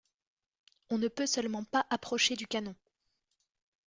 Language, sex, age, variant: French, female, 19-29, Français de métropole